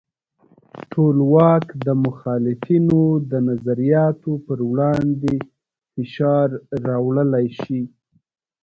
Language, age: Pashto, 30-39